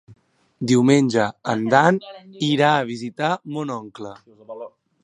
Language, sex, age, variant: Catalan, male, 19-29, Central